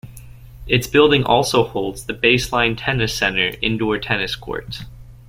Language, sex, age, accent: English, male, 19-29, United States English